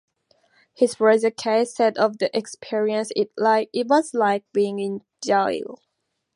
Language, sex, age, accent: English, female, under 19, England English